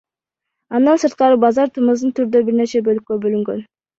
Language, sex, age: Kyrgyz, female, under 19